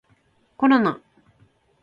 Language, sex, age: Japanese, female, 19-29